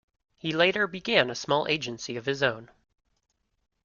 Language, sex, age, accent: English, male, 19-29, United States English